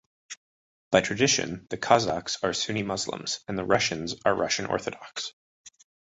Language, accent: English, Canadian English